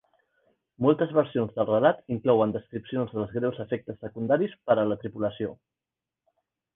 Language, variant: Catalan, Central